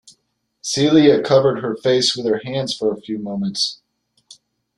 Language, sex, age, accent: English, male, 40-49, United States English